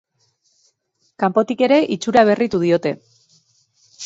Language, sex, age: Basque, female, 30-39